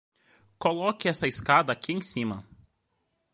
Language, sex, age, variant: Portuguese, male, 19-29, Portuguese (Brasil)